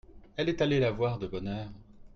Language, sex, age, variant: French, male, 30-39, Français de métropole